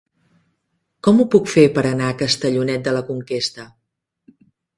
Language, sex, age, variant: Catalan, female, 30-39, Central